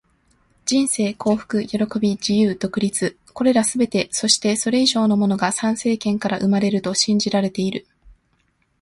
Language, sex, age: Japanese, female, 19-29